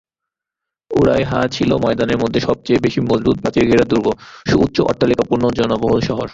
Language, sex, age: Bengali, male, 19-29